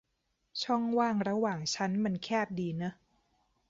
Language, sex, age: Thai, female, 30-39